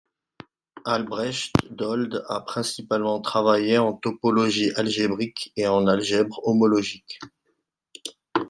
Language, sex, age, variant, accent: French, male, 40-49, Français du nord de l'Afrique, Français du Maroc